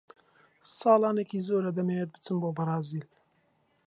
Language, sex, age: Central Kurdish, male, 19-29